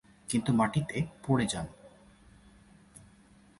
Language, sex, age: Bengali, male, 19-29